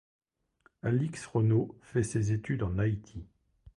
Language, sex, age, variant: French, male, 50-59, Français de métropole